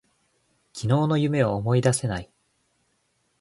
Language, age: Japanese, 19-29